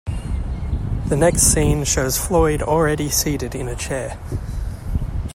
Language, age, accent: English, 30-39, Australian English